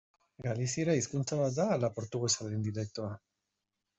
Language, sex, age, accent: Basque, male, 30-39, Erdialdekoa edo Nafarra (Gipuzkoa, Nafarroa)